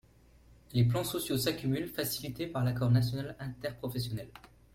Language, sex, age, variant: French, male, 19-29, Français de métropole